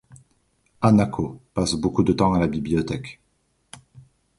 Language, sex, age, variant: French, male, 40-49, Français de métropole